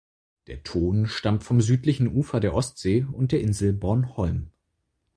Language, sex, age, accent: German, male, 19-29, Deutschland Deutsch